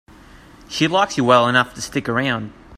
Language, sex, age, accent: English, male, 19-29, Australian English